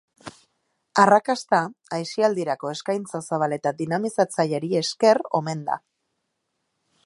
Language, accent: Basque, Erdialdekoa edo Nafarra (Gipuzkoa, Nafarroa)